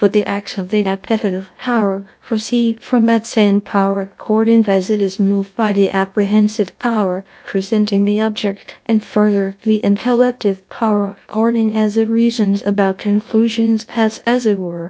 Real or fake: fake